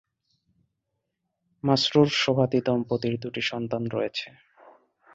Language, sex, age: Bengali, male, 19-29